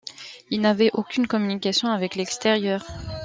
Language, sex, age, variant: French, female, 30-39, Français de métropole